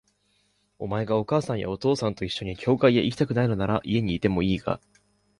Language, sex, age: Japanese, male, 19-29